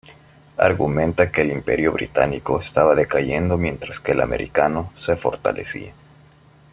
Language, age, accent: Spanish, 19-29, América central